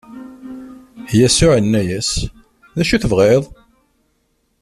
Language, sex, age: Kabyle, male, 50-59